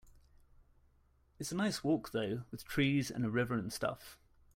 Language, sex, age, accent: English, male, 30-39, England English